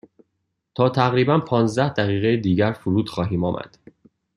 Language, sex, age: Persian, male, 19-29